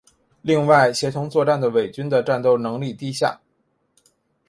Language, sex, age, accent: Chinese, male, 19-29, 出生地：天津市